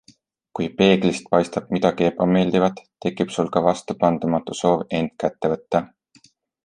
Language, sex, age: Estonian, male, 19-29